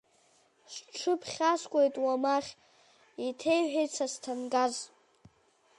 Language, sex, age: Abkhazian, female, 40-49